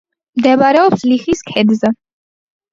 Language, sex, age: Georgian, female, under 19